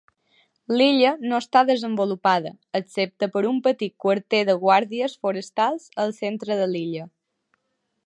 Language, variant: Catalan, Balear